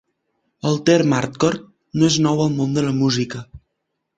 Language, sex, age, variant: Catalan, male, 19-29, Central